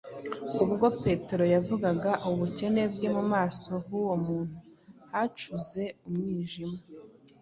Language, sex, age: Kinyarwanda, female, 19-29